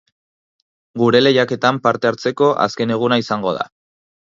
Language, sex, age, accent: Basque, male, 19-29, Erdialdekoa edo Nafarra (Gipuzkoa, Nafarroa)